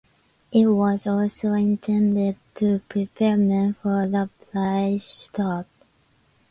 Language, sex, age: English, female, 19-29